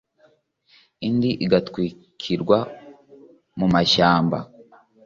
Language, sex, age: Kinyarwanda, male, under 19